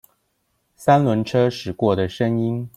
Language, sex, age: Chinese, male, 40-49